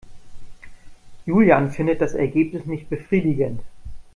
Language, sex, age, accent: German, male, 30-39, Deutschland Deutsch